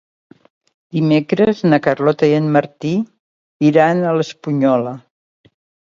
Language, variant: Catalan, Septentrional